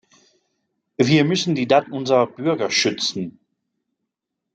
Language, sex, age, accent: German, male, 40-49, Französisch Deutsch